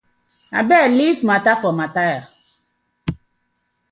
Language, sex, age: Nigerian Pidgin, female, 40-49